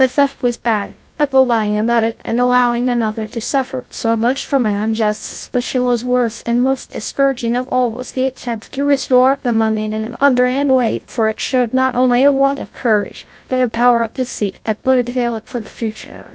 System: TTS, GlowTTS